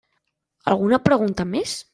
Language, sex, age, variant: Catalan, male, under 19, Central